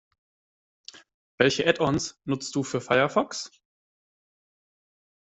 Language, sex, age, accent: German, male, 19-29, Deutschland Deutsch